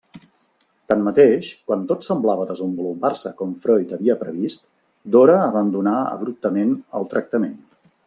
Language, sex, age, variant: Catalan, male, 50-59, Central